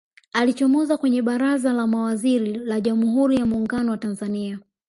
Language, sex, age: Swahili, male, 19-29